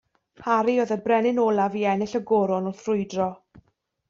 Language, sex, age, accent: Welsh, female, 40-49, Y Deyrnas Unedig Cymraeg